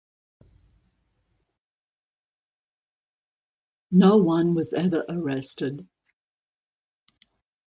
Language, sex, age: English, female, 70-79